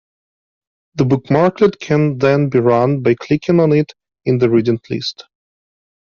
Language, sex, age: English, male, 30-39